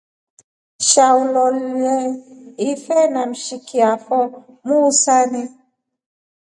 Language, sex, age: Rombo, female, 40-49